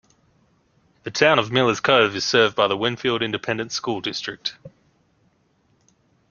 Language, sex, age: English, male, 19-29